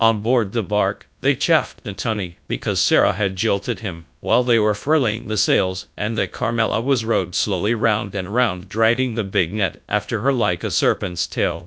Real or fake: fake